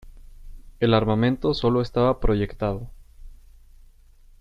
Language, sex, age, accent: Spanish, male, 19-29, México